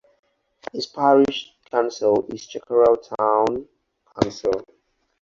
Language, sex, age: English, male, 19-29